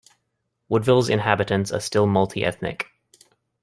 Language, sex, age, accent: English, male, 19-29, Australian English